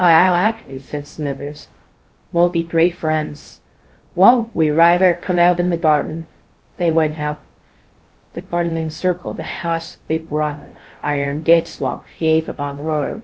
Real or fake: fake